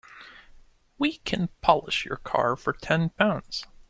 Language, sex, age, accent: English, male, 19-29, Canadian English